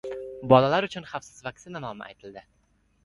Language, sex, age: Uzbek, male, under 19